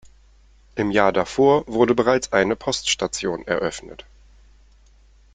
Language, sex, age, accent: German, male, 30-39, Deutschland Deutsch